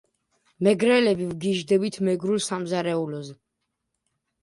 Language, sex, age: Georgian, male, under 19